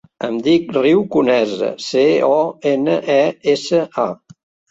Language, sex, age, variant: Catalan, male, 60-69, Central